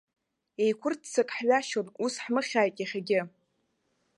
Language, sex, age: Abkhazian, female, 19-29